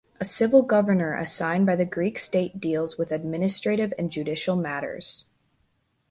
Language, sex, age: English, female, under 19